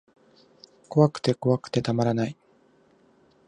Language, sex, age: Japanese, male, 19-29